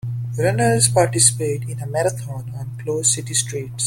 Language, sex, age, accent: English, male, 19-29, India and South Asia (India, Pakistan, Sri Lanka)